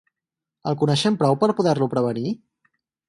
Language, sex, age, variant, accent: Catalan, male, 30-39, Central, central